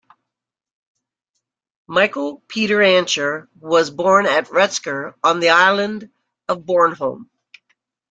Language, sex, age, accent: English, female, 60-69, United States English